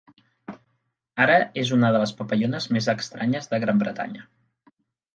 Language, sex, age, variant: Catalan, male, 30-39, Central